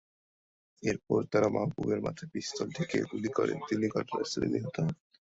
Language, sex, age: Bengali, male, 19-29